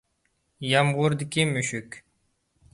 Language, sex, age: Uyghur, male, 19-29